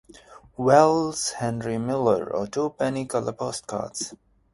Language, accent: English, United States English